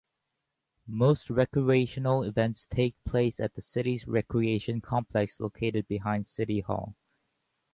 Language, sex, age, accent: English, male, 30-39, United States English